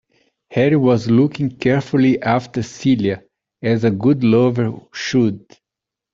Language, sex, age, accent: English, male, 30-39, United States English